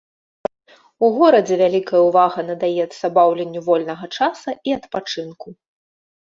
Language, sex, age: Belarusian, female, 40-49